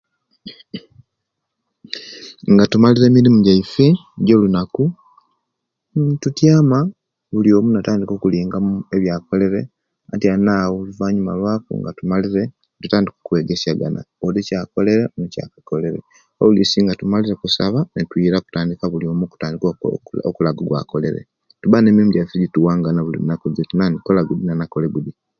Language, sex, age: Kenyi, male, 40-49